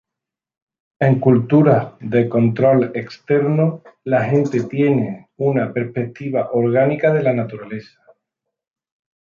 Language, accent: Spanish, España: Sur peninsular (Andalucia, Extremadura, Murcia)